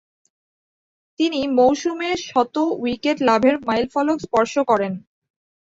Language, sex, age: Bengali, female, 19-29